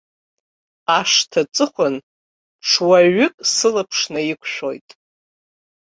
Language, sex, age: Abkhazian, female, 60-69